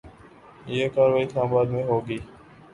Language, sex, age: Urdu, male, 19-29